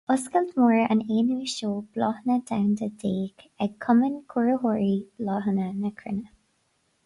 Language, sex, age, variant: Irish, female, 19-29, Gaeilge na Mumhan